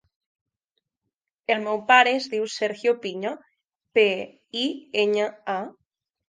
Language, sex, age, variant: Catalan, female, 19-29, Nord-Occidental